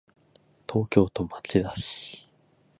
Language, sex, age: Japanese, male, 19-29